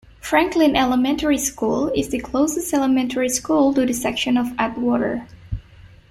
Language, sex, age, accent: English, female, 19-29, United States English